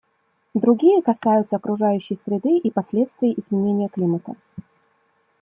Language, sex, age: Russian, female, 30-39